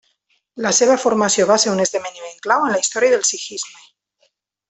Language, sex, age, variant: Catalan, female, 30-39, Nord-Occidental